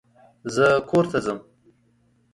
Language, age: Pashto, 30-39